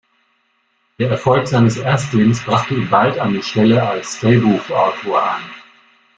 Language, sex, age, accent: German, male, 50-59, Deutschland Deutsch